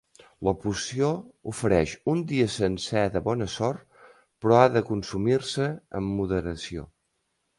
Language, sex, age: Catalan, male, 50-59